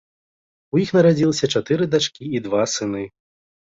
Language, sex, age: Belarusian, male, 19-29